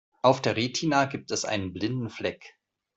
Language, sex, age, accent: German, male, 40-49, Deutschland Deutsch